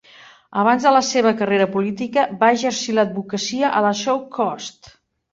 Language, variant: Catalan, Central